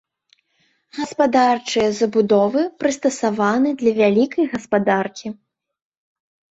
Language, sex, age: Belarusian, female, under 19